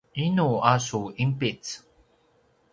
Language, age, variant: Paiwan, 30-39, pinayuanan a kinaikacedasan (東排灣語)